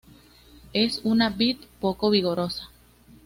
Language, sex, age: Spanish, female, 19-29